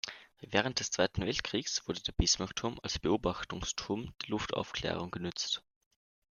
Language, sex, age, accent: German, male, under 19, Österreichisches Deutsch